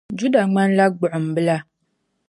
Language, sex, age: Dagbani, female, 19-29